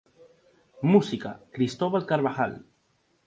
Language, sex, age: Spanish, male, 19-29